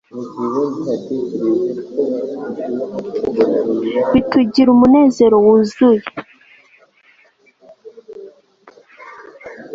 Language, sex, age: Kinyarwanda, female, 19-29